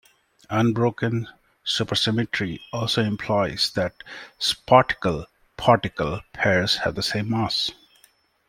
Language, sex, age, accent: English, male, 30-39, India and South Asia (India, Pakistan, Sri Lanka)